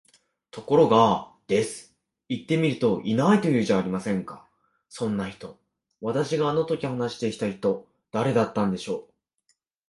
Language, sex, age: Japanese, male, 19-29